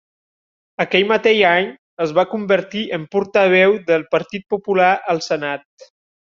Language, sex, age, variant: Catalan, male, 19-29, Septentrional